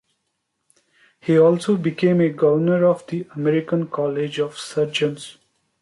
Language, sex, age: English, male, 19-29